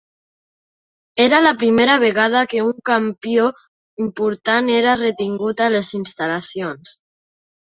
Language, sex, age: Catalan, female, 40-49